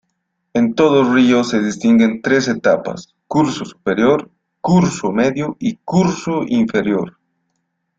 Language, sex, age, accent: Spanish, male, 19-29, México